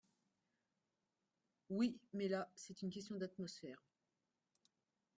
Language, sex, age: French, female, 50-59